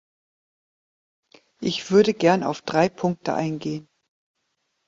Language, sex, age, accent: German, female, 50-59, Deutschland Deutsch; Norddeutsch